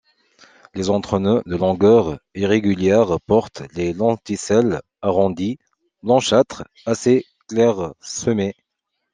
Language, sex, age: French, male, 30-39